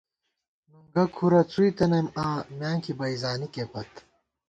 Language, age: Gawar-Bati, 30-39